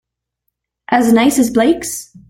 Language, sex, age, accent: English, female, under 19, Canadian English